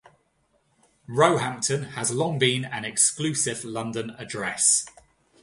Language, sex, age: English, male, 40-49